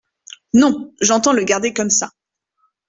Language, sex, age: French, female, 19-29